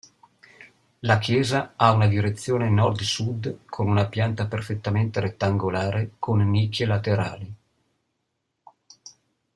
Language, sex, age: Italian, male, 50-59